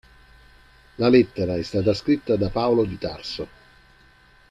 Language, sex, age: Italian, male, 50-59